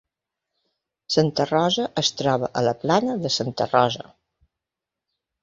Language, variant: Catalan, Balear